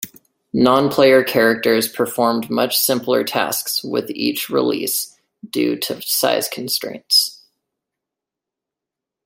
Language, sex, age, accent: English, male, 19-29, United States English